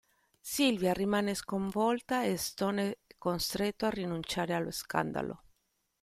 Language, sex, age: Italian, female, 40-49